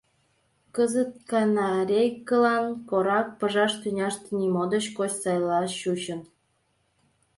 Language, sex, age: Mari, female, 19-29